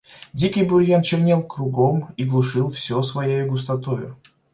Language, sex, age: Russian, male, 19-29